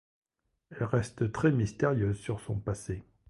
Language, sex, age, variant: French, male, 50-59, Français de métropole